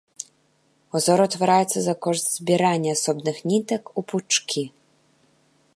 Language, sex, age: Belarusian, female, 19-29